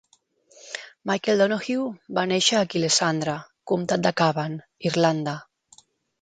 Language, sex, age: Catalan, female, 40-49